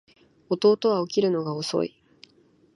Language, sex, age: Japanese, female, 19-29